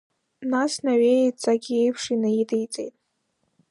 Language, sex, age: Abkhazian, female, under 19